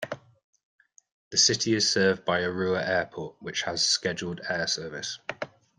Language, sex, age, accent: English, male, 30-39, England English